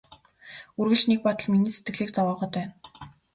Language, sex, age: Mongolian, female, 19-29